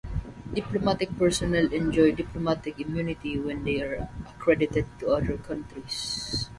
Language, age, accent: English, 19-29, Filipino